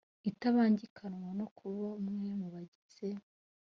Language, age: Kinyarwanda, 19-29